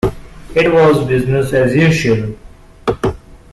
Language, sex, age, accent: English, male, 19-29, India and South Asia (India, Pakistan, Sri Lanka)